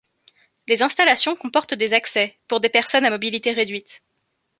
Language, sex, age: French, female, 19-29